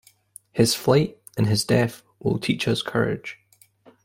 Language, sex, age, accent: English, male, 19-29, Scottish English